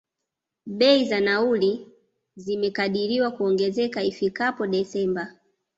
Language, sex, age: Swahili, female, 19-29